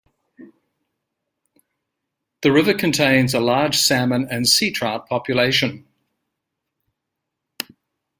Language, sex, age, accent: English, male, 60-69, England English